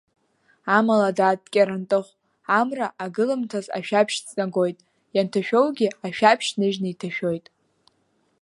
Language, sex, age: Abkhazian, female, 19-29